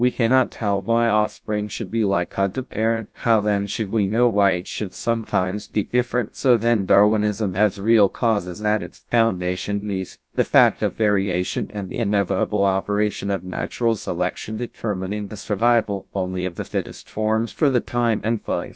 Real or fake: fake